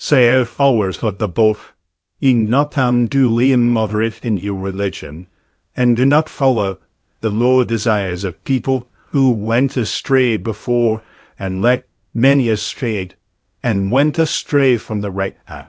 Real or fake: fake